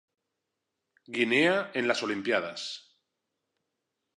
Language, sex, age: Spanish, male, 40-49